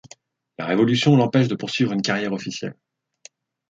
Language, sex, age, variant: French, male, 19-29, Français de métropole